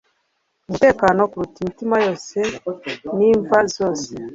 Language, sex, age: Kinyarwanda, female, 19-29